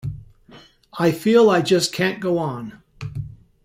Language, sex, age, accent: English, male, 60-69, United States English